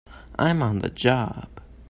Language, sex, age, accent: English, male, under 19, United States English